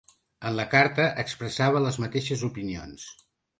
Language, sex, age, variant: Catalan, male, 50-59, Central